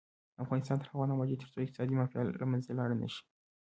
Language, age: Pashto, 19-29